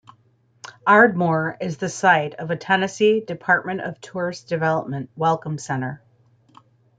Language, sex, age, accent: English, female, 40-49, United States English